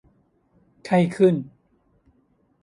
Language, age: Thai, 50-59